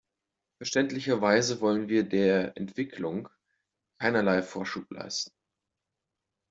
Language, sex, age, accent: German, male, 19-29, Deutschland Deutsch